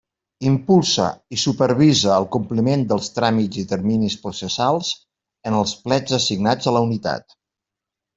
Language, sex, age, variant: Catalan, male, 60-69, Nord-Occidental